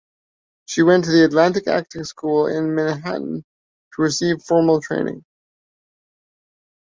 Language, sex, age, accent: English, male, 40-49, Canadian English